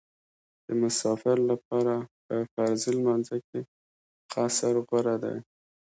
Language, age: Pashto, 19-29